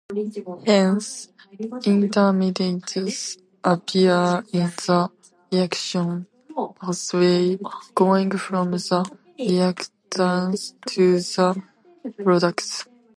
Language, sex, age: English, female, under 19